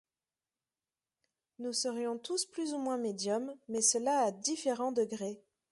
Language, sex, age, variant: French, female, 30-39, Français de métropole